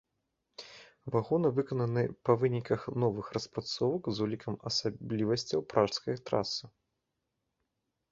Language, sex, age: Belarusian, male, 30-39